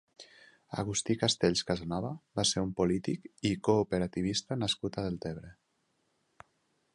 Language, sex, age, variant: Catalan, male, 40-49, Nord-Occidental